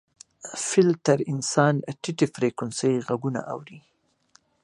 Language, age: Pashto, 30-39